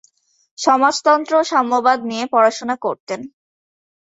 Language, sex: Bengali, female